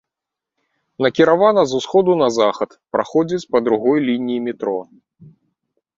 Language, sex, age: Belarusian, male, 30-39